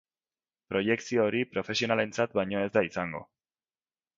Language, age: Basque, 90+